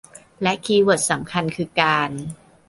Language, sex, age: Thai, male, under 19